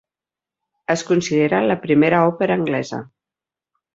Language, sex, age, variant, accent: Catalan, female, 40-49, Central, tarragoní